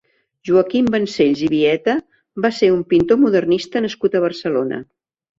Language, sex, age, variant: Catalan, female, 70-79, Central